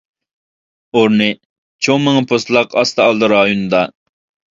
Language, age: Uyghur, 19-29